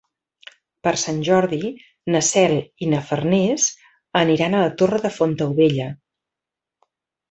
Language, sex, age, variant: Catalan, female, 50-59, Central